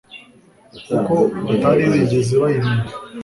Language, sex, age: Kinyarwanda, male, 19-29